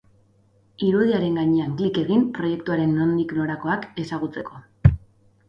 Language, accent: Basque, Mendebalekoa (Araba, Bizkaia, Gipuzkoako mendebaleko herri batzuk)